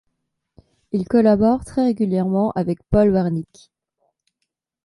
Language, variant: French, Français de métropole